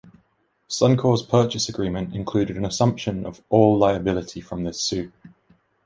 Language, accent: English, England English